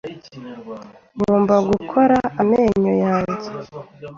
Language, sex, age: Kinyarwanda, female, 30-39